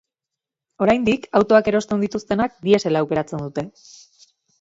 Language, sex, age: Basque, female, 30-39